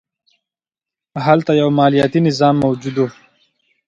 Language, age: Pashto, 19-29